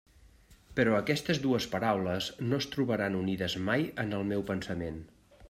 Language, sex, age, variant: Catalan, male, 50-59, Central